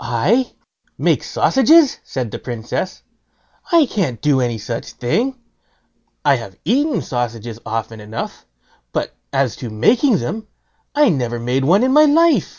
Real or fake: real